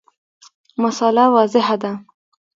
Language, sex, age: Pashto, female, 19-29